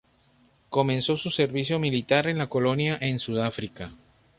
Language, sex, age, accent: Spanish, male, 30-39, Caribe: Cuba, Venezuela, Puerto Rico, República Dominicana, Panamá, Colombia caribeña, México caribeño, Costa del golfo de México